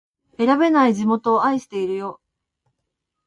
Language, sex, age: Japanese, female, 50-59